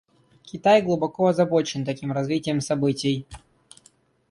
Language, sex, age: Russian, male, under 19